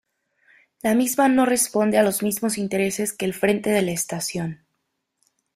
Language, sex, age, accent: Spanish, female, 19-29, México